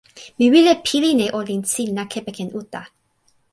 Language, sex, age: Toki Pona, female, 19-29